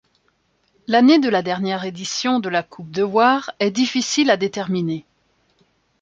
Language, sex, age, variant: French, female, 30-39, Français de métropole